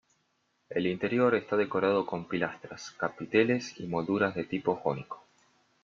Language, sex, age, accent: Spanish, male, 19-29, Rioplatense: Argentina, Uruguay, este de Bolivia, Paraguay